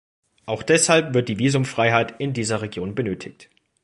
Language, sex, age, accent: German, male, under 19, Deutschland Deutsch